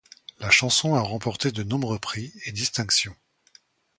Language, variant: French, Français de métropole